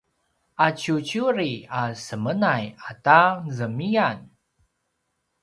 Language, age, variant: Paiwan, 30-39, pinayuanan a kinaikacedasan (東排灣語)